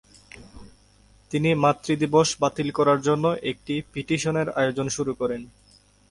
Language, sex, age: Bengali, male, 19-29